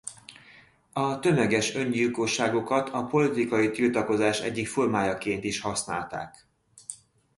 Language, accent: Hungarian, budapesti